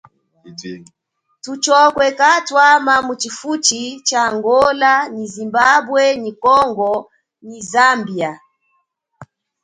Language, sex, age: Chokwe, female, 30-39